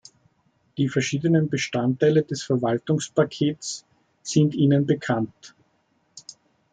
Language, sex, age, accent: German, male, 40-49, Österreichisches Deutsch